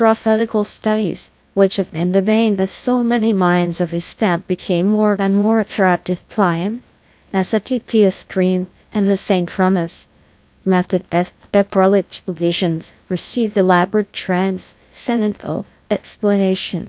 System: TTS, GlowTTS